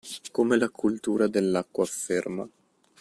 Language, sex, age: Italian, male, 19-29